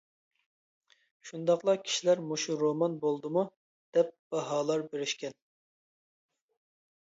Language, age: Uyghur, 19-29